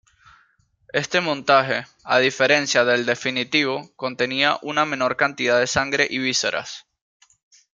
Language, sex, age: Spanish, male, 19-29